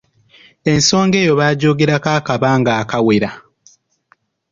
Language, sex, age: Ganda, male, under 19